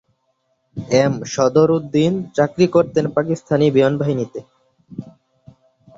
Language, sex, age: Bengali, male, 19-29